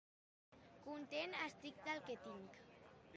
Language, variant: Catalan, Central